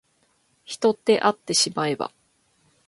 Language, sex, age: Japanese, female, 19-29